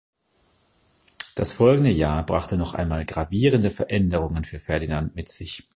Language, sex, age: German, male, 40-49